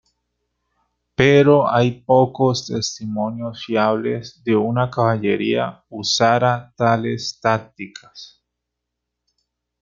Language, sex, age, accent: Spanish, male, 30-39, Andino-Pacífico: Colombia, Perú, Ecuador, oeste de Bolivia y Venezuela andina